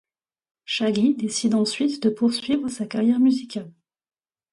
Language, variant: French, Français de métropole